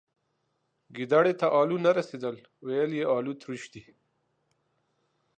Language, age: Pashto, 40-49